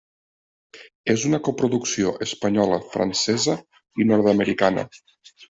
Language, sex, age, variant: Catalan, male, 40-49, Nord-Occidental